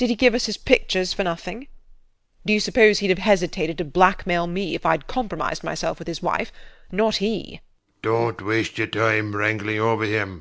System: none